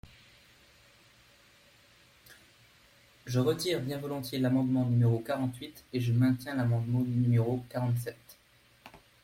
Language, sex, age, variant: French, male, 19-29, Français de métropole